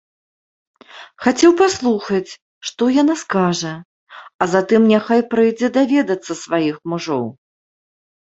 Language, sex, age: Belarusian, female, 40-49